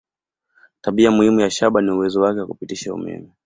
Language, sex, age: Swahili, male, 19-29